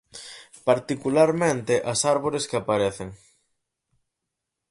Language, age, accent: Galician, 19-29, Atlántico (seseo e gheada)